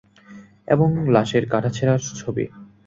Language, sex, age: Bengali, male, 19-29